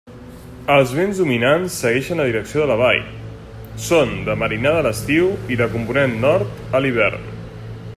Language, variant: Catalan, Central